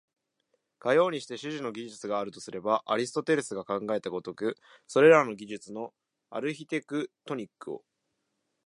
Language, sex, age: Japanese, male, 19-29